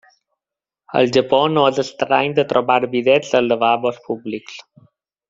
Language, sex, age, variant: Catalan, male, 30-39, Balear